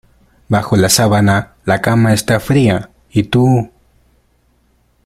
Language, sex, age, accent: Spanish, male, 19-29, Andino-Pacífico: Colombia, Perú, Ecuador, oeste de Bolivia y Venezuela andina